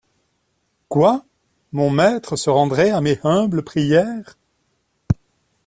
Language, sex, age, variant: French, male, 40-49, Français de métropole